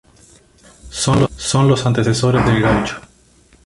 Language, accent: Spanish, Rioplatense: Argentina, Uruguay, este de Bolivia, Paraguay